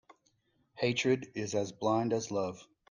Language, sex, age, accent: English, male, 40-49, United States English